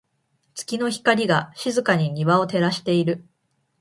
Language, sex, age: Japanese, female, 19-29